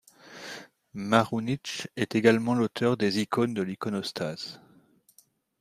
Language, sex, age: French, male, 30-39